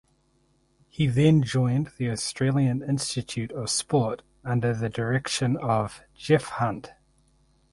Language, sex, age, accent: English, male, 30-39, New Zealand English